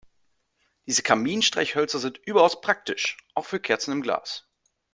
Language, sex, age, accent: German, male, 19-29, Deutschland Deutsch